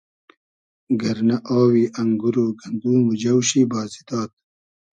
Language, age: Hazaragi, 19-29